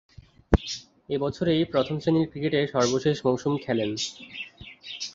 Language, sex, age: Bengali, male, under 19